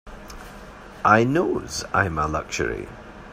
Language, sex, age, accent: English, male, 60-69, Scottish English